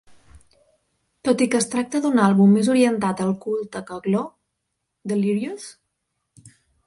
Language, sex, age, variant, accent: Catalan, female, 30-39, Central, central